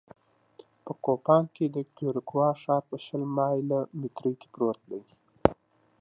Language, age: Pashto, 19-29